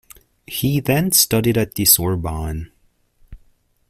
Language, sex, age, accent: English, male, 19-29, United States English